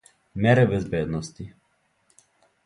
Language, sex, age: Serbian, male, 19-29